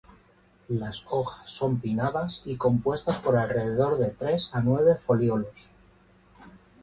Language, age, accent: Spanish, 50-59, España: Centro-Sur peninsular (Madrid, Toledo, Castilla-La Mancha)